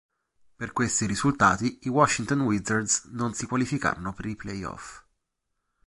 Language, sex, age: Italian, male, 30-39